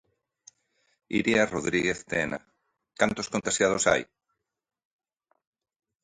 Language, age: Galician, 40-49